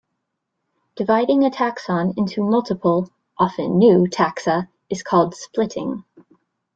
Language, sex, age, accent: English, female, 30-39, United States English